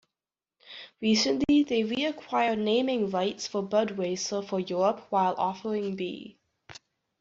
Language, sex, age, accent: English, female, under 19, Canadian English